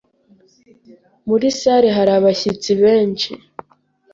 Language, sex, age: Kinyarwanda, female, 19-29